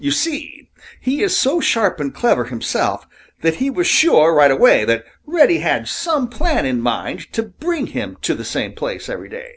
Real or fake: real